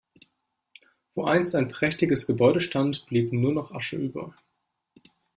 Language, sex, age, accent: German, male, 19-29, Deutschland Deutsch